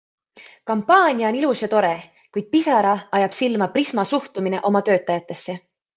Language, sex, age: Estonian, female, 19-29